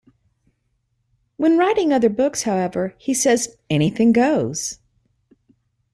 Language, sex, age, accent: English, female, 50-59, United States English